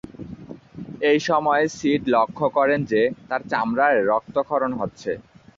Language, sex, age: Bengali, male, 19-29